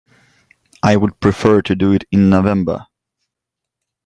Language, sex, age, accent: English, male, 19-29, United States English